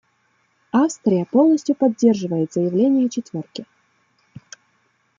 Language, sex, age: Russian, female, 30-39